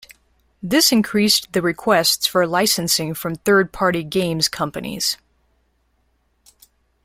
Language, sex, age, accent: English, female, 30-39, United States English